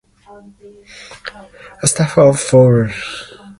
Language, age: English, 19-29